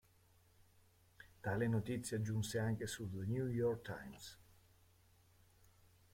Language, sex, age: Italian, male, 50-59